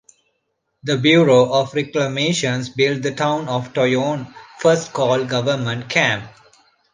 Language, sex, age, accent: English, male, 30-39, India and South Asia (India, Pakistan, Sri Lanka)